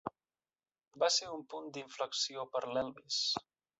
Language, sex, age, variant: Catalan, male, 19-29, Central